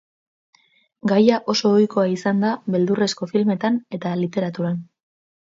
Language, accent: Basque, Mendebalekoa (Araba, Bizkaia, Gipuzkoako mendebaleko herri batzuk)